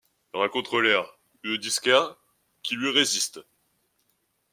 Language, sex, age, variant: French, male, 19-29, Français de métropole